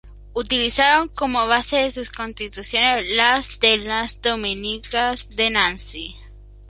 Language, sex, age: Spanish, male, under 19